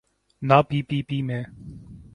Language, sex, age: Urdu, male, 19-29